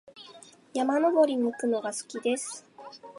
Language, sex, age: Japanese, female, 19-29